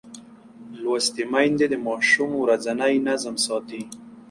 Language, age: Pashto, 19-29